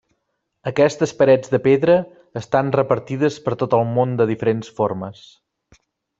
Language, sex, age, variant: Catalan, male, 30-39, Nord-Occidental